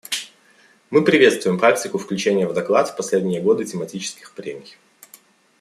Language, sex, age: Russian, male, 19-29